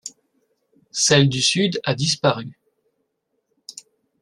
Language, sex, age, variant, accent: French, male, 30-39, Français d'Europe, Français de Belgique